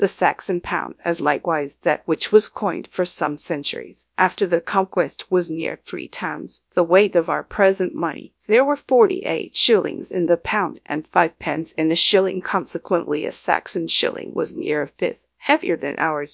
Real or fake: fake